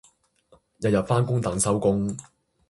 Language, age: Cantonese, 19-29